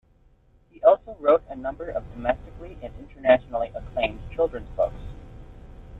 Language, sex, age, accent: English, male, 19-29, United States English